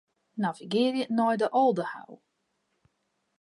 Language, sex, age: Western Frisian, female, 40-49